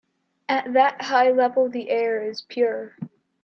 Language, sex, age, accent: English, female, under 19, United States English